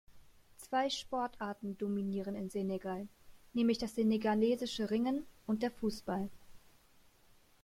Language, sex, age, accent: German, female, 19-29, Deutschland Deutsch